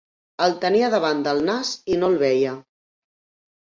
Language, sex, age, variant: Catalan, female, 50-59, Central